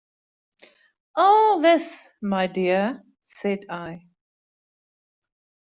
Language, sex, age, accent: English, female, 50-59, Southern African (South Africa, Zimbabwe, Namibia)